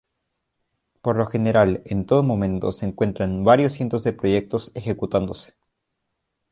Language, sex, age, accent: Spanish, male, under 19, Andino-Pacífico: Colombia, Perú, Ecuador, oeste de Bolivia y Venezuela andina